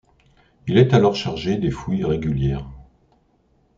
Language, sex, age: French, male, 60-69